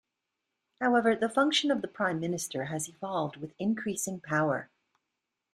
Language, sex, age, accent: English, female, 40-49, United States English